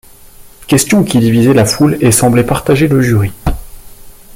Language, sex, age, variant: French, male, 30-39, Français de métropole